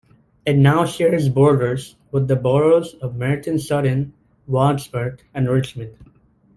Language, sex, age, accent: English, male, under 19, United States English